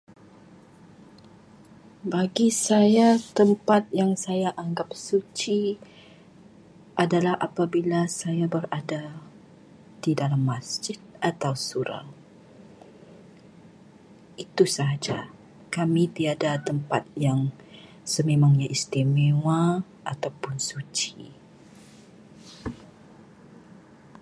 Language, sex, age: Malay, female, 40-49